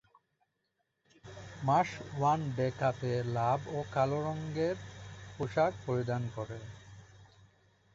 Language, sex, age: Bengali, male, 19-29